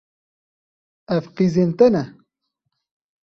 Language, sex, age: Kurdish, male, 19-29